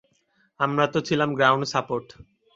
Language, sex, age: Bengali, male, 19-29